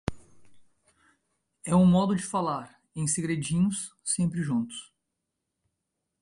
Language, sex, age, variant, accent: Portuguese, male, 30-39, Portuguese (Brasil), Gaucho